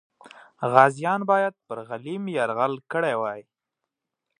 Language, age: Pashto, 19-29